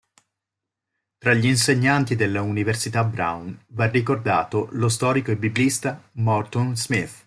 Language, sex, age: Italian, male, 40-49